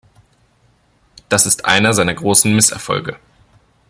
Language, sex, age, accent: German, male, 19-29, Deutschland Deutsch